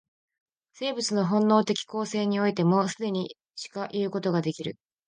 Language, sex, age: Japanese, female, under 19